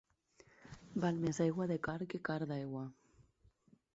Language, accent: Catalan, valencià; apitxat